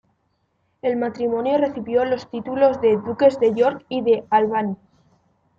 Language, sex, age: Spanish, female, under 19